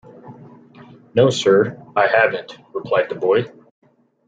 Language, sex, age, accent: English, male, 30-39, United States English